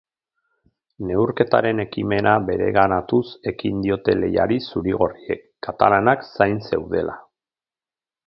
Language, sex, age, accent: Basque, male, 40-49, Erdialdekoa edo Nafarra (Gipuzkoa, Nafarroa)